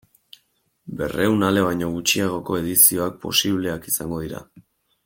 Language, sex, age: Basque, male, 19-29